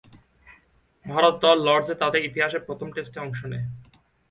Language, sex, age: Bengali, male, 19-29